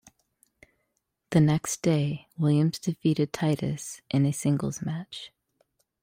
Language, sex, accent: English, female, United States English